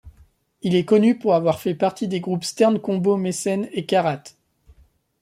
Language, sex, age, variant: French, male, 30-39, Français de métropole